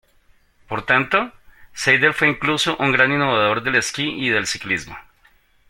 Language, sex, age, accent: Spanish, male, 40-49, Andino-Pacífico: Colombia, Perú, Ecuador, oeste de Bolivia y Venezuela andina